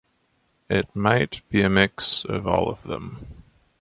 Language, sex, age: English, male, 19-29